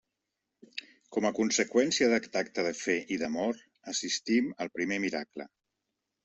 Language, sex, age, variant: Catalan, male, 50-59, Central